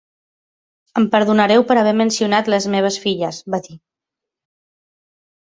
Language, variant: Catalan, Central